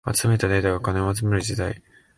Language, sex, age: Japanese, male, 19-29